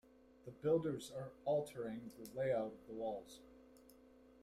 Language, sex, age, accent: English, male, 40-49, United States English